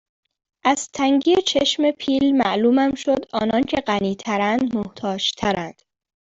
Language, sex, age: Persian, female, 19-29